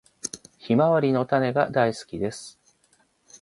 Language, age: Japanese, 40-49